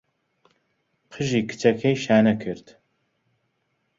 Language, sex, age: Central Kurdish, male, 30-39